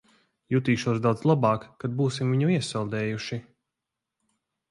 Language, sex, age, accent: Latvian, male, 30-39, bez akcenta